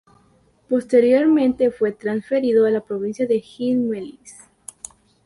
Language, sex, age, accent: Spanish, female, under 19, América central